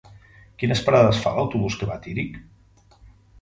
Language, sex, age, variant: Catalan, male, 50-59, Central